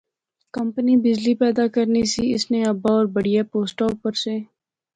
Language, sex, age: Pahari-Potwari, female, 19-29